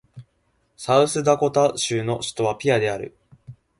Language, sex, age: Japanese, male, 19-29